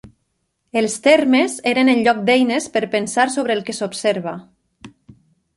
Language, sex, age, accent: Catalan, female, 30-39, valencià